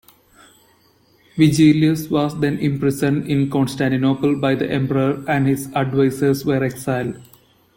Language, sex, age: English, male, 19-29